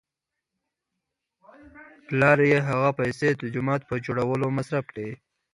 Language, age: Pashto, 19-29